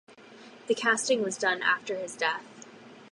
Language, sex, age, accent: English, female, under 19, United States English